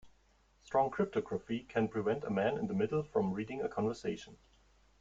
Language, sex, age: English, male, 30-39